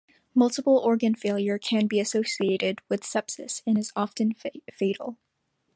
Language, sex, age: English, female, under 19